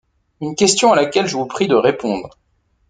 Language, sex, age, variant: French, male, 40-49, Français de métropole